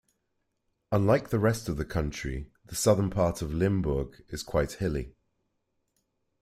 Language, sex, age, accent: English, male, 40-49, England English